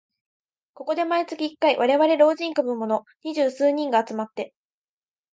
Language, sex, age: Japanese, female, under 19